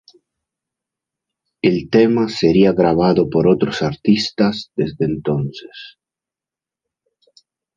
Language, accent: Spanish, España: Centro-Sur peninsular (Madrid, Toledo, Castilla-La Mancha)